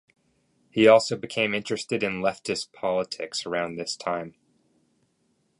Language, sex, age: English, male, 30-39